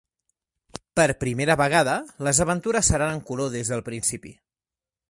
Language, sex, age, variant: Catalan, male, 30-39, Central